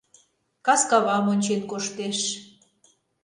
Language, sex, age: Mari, female, 50-59